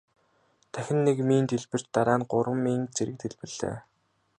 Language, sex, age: Mongolian, male, 19-29